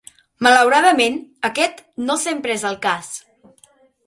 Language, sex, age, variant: Catalan, female, under 19, Central